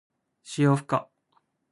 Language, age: Japanese, 19-29